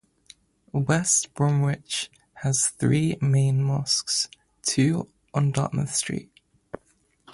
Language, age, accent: English, 19-29, England English